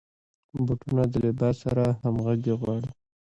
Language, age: Pashto, 19-29